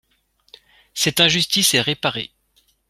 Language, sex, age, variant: French, male, 30-39, Français de métropole